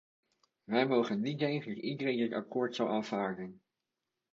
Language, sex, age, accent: Dutch, male, 30-39, Nederlands Nederlands